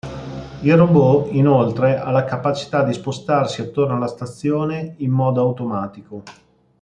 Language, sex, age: Italian, male, 40-49